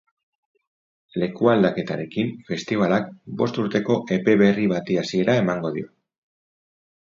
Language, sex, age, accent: Basque, male, 40-49, Erdialdekoa edo Nafarra (Gipuzkoa, Nafarroa)